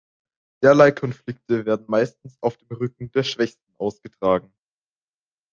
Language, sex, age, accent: German, male, under 19, Deutschland Deutsch